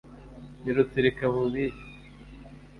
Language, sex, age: Kinyarwanda, male, 19-29